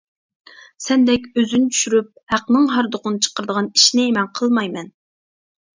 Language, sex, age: Uyghur, female, 19-29